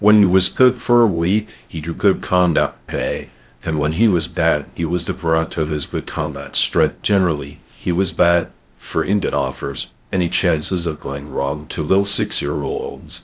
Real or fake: fake